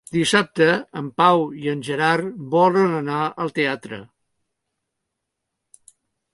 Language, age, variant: Catalan, 60-69, Central